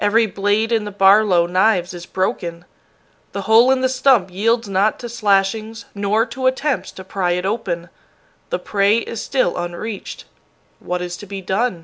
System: none